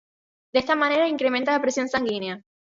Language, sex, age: Spanish, female, 19-29